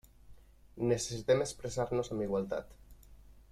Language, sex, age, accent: Catalan, male, 30-39, valencià